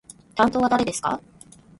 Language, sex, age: Japanese, female, 30-39